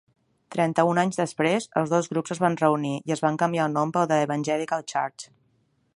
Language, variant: Catalan, Nord-Occidental